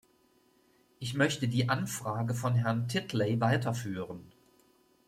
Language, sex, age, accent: German, male, 50-59, Deutschland Deutsch